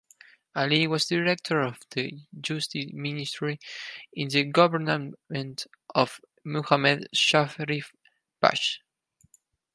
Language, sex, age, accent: English, male, 19-29, United States English